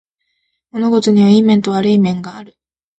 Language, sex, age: Japanese, female, 19-29